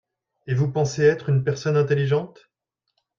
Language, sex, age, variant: French, male, 40-49, Français de métropole